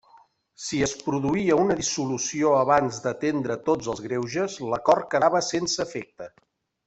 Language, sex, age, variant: Catalan, male, 50-59, Septentrional